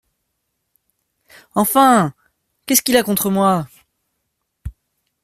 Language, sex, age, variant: French, male, 19-29, Français de métropole